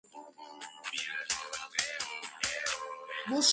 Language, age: Georgian, 90+